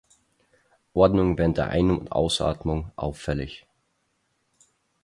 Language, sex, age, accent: German, male, 19-29, Österreichisches Deutsch